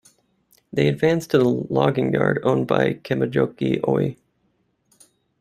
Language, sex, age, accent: English, male, 19-29, United States English